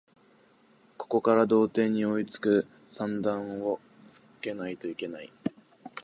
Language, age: Japanese, under 19